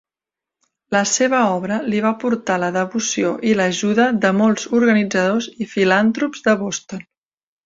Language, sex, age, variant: Catalan, female, 30-39, Central